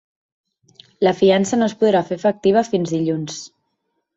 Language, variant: Catalan, Central